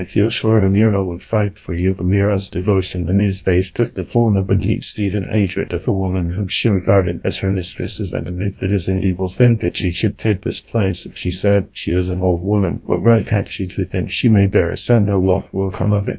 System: TTS, GlowTTS